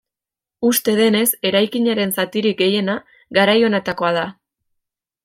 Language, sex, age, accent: Basque, female, 19-29, Mendebalekoa (Araba, Bizkaia, Gipuzkoako mendebaleko herri batzuk)